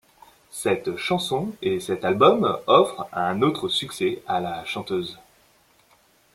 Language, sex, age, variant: French, male, 30-39, Français de métropole